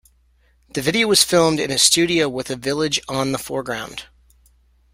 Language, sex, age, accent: English, male, 40-49, United States English